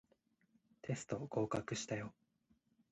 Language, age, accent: Japanese, 19-29, 標準語